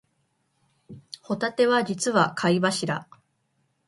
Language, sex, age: Japanese, female, 19-29